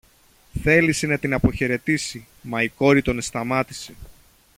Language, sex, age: Greek, male, 30-39